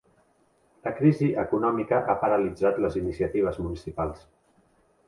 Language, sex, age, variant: Catalan, male, 40-49, Central